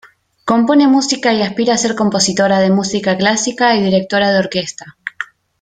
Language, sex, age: Spanish, female, 19-29